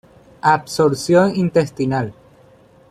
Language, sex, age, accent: Spanish, male, 19-29, Caribe: Cuba, Venezuela, Puerto Rico, República Dominicana, Panamá, Colombia caribeña, México caribeño, Costa del golfo de México